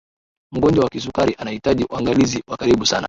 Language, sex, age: Swahili, male, 19-29